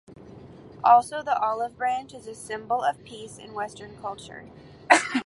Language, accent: English, United States English